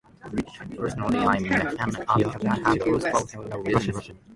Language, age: English, 19-29